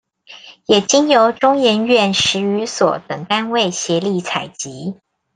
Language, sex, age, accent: Chinese, female, 40-49, 出生地：臺中市